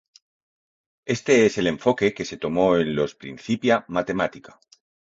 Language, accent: Spanish, España: Norte peninsular (Asturias, Castilla y León, Cantabria, País Vasco, Navarra, Aragón, La Rioja, Guadalajara, Cuenca)